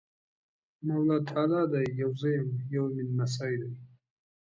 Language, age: Pashto, 19-29